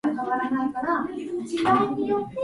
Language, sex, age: Japanese, male, under 19